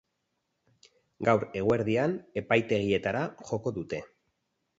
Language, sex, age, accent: Basque, male, 40-49, Erdialdekoa edo Nafarra (Gipuzkoa, Nafarroa)